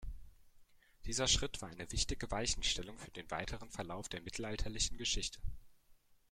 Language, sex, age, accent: German, male, under 19, Deutschland Deutsch